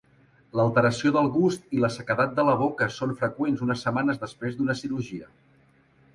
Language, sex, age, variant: Catalan, male, 40-49, Central